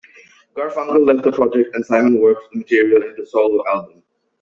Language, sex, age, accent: English, male, 19-29, England English